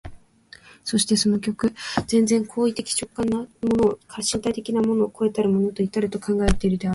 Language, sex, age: Japanese, female, 19-29